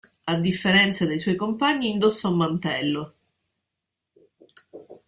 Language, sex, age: Italian, female, 50-59